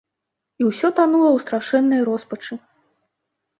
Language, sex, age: Belarusian, female, 19-29